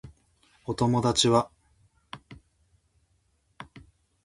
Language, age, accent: Japanese, 19-29, 標準語